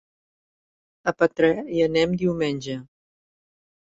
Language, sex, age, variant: Catalan, female, 60-69, Central